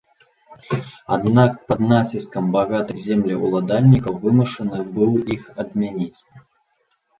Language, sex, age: Belarusian, male, 19-29